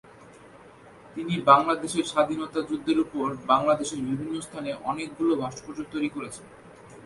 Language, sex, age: Bengali, male, 19-29